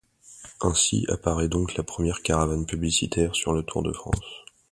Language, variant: French, Français de métropole